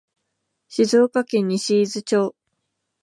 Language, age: Japanese, 19-29